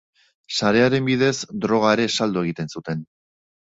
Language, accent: Basque, Erdialdekoa edo Nafarra (Gipuzkoa, Nafarroa)